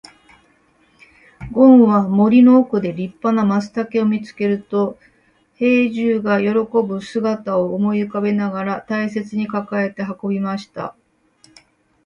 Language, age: Japanese, 30-39